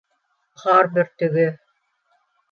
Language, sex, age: Bashkir, female, 40-49